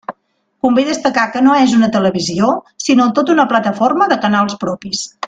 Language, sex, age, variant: Catalan, female, 40-49, Nord-Occidental